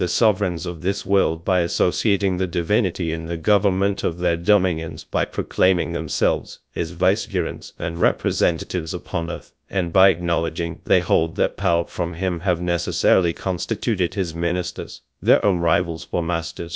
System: TTS, GradTTS